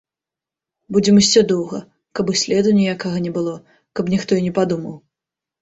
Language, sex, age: Belarusian, female, under 19